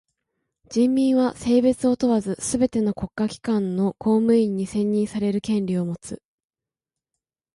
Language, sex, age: Japanese, female, 19-29